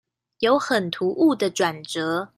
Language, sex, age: Chinese, female, 19-29